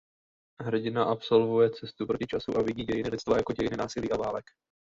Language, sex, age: Czech, male, under 19